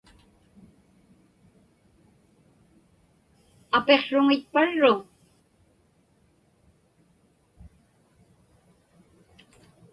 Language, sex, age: Inupiaq, female, 80-89